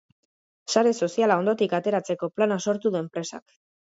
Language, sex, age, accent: Basque, male, under 19, Mendebalekoa (Araba, Bizkaia, Gipuzkoako mendebaleko herri batzuk)